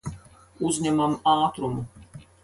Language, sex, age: Latvian, female, 50-59